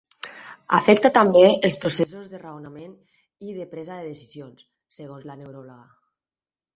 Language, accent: Catalan, Tortosí